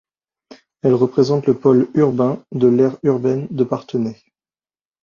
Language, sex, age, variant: French, male, 30-39, Français de métropole